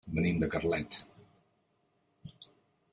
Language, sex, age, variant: Catalan, male, 50-59, Central